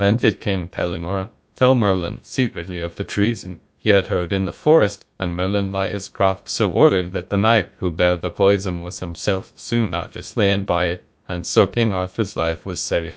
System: TTS, GlowTTS